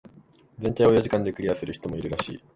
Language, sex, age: Japanese, male, 19-29